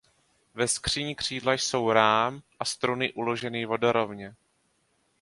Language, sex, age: Czech, male, 19-29